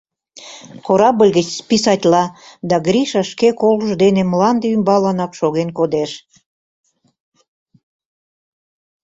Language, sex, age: Mari, female, 70-79